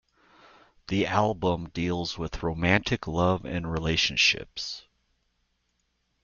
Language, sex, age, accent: English, male, 40-49, United States English